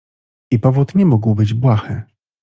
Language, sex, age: Polish, male, 40-49